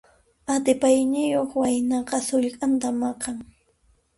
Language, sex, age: Puno Quechua, female, 19-29